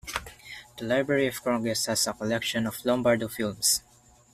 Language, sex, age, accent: English, male, under 19, Filipino